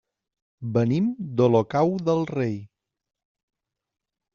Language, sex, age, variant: Catalan, male, 30-39, Central